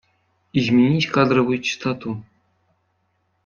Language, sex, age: Russian, male, 19-29